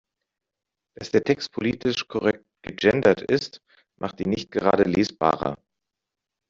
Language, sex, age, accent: German, male, 40-49, Deutschland Deutsch